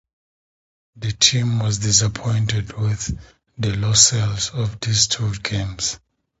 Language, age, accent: English, 40-49, Southern African (South Africa, Zimbabwe, Namibia)